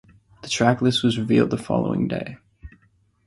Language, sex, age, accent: English, male, 19-29, United States English